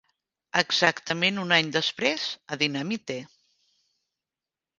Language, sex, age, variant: Catalan, female, 50-59, Central